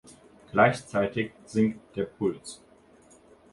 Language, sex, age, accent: German, male, under 19, Deutschland Deutsch